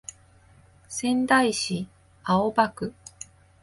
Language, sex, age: Japanese, female, 30-39